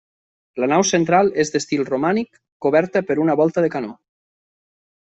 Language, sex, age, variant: Catalan, male, 19-29, Nord-Occidental